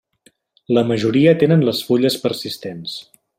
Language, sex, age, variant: Catalan, male, 19-29, Central